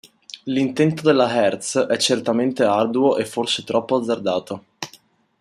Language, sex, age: Italian, male, 30-39